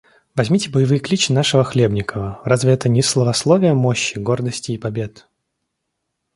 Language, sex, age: Russian, male, 19-29